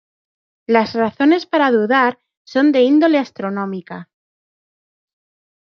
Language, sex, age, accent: Spanish, female, 40-49, España: Centro-Sur peninsular (Madrid, Toledo, Castilla-La Mancha)